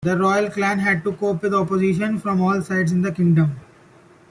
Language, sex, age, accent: English, male, 19-29, India and South Asia (India, Pakistan, Sri Lanka)